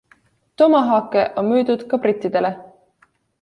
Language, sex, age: Estonian, female, 19-29